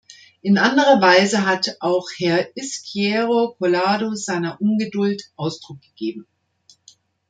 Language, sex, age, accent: German, female, 50-59, Deutschland Deutsch